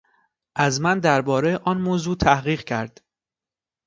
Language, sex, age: Persian, male, 19-29